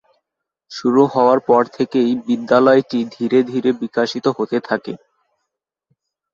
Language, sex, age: Bengali, male, under 19